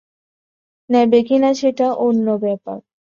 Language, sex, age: Bengali, female, 19-29